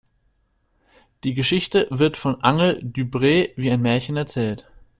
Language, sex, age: German, male, 19-29